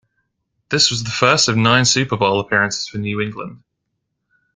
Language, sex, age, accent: English, male, 19-29, England English